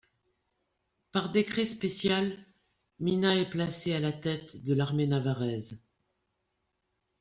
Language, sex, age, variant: French, female, 60-69, Français de métropole